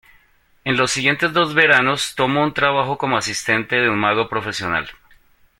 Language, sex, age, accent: Spanish, male, 40-49, Andino-Pacífico: Colombia, Perú, Ecuador, oeste de Bolivia y Venezuela andina